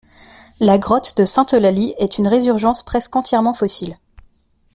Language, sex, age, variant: French, female, 19-29, Français de métropole